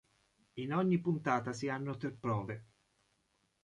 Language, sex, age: Italian, male, 40-49